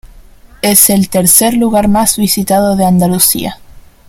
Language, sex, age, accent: Spanish, female, under 19, Chileno: Chile, Cuyo